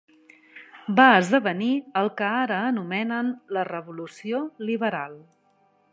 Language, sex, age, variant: Catalan, female, 50-59, Central